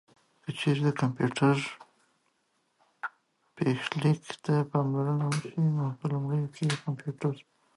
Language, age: Pashto, 19-29